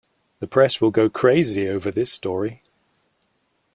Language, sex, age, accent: English, male, 40-49, England English